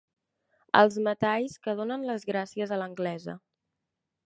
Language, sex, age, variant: Catalan, female, 19-29, Central